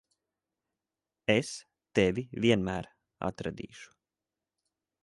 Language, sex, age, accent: Latvian, male, 30-39, bez akcenta